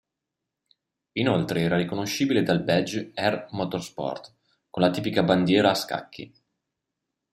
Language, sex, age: Italian, male, 30-39